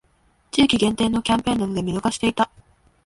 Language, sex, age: Japanese, female, 19-29